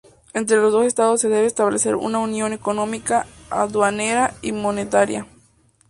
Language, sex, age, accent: Spanish, female, under 19, México